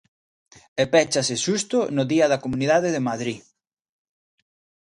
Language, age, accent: Galician, 19-29, Normativo (estándar)